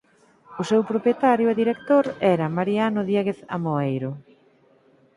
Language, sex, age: Galician, female, 50-59